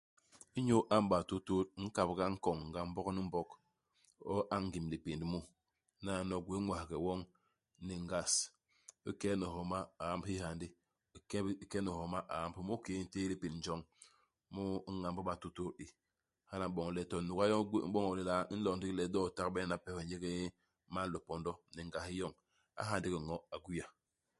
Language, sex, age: Basaa, male, 50-59